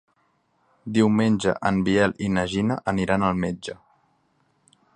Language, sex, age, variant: Catalan, male, 19-29, Central